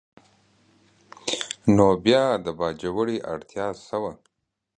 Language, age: Pashto, 30-39